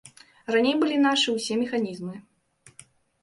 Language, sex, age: Belarusian, female, 19-29